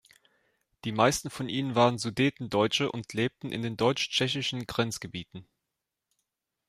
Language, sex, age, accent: German, male, 19-29, Deutschland Deutsch